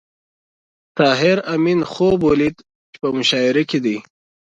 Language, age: Pashto, 19-29